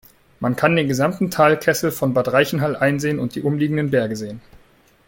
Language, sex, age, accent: German, male, 19-29, Deutschland Deutsch